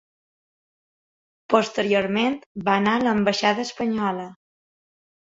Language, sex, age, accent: Catalan, female, 30-39, mallorquí